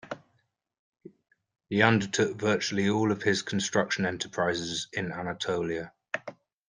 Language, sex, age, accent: English, male, 30-39, England English